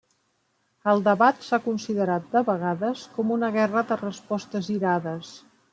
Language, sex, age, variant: Catalan, female, 50-59, Central